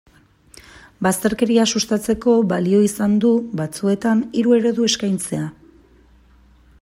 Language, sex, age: Basque, female, 30-39